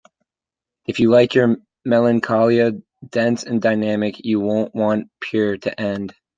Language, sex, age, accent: English, male, 19-29, United States English